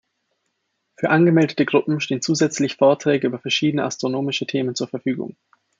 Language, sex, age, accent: German, male, 19-29, Österreichisches Deutsch